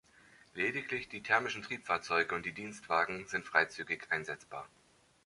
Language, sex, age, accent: German, male, 40-49, Deutschland Deutsch